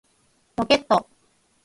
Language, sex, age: Japanese, female, 40-49